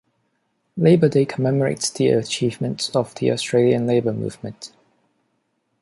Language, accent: English, Hong Kong English